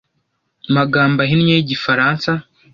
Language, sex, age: Kinyarwanda, male, under 19